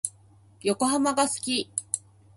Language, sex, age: Japanese, female, 30-39